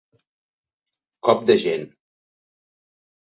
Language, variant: Catalan, Central